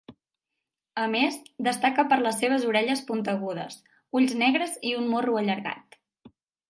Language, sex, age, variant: Catalan, female, 19-29, Central